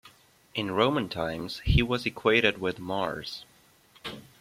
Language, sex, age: English, male, 19-29